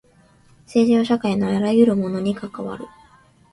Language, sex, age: Japanese, female, under 19